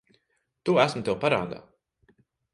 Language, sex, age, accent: Latvian, male, 30-39, Rigas